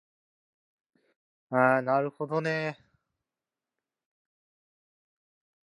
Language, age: English, 19-29